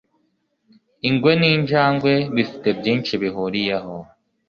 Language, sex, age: Kinyarwanda, male, 19-29